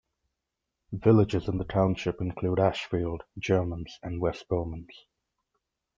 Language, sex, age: English, male, 30-39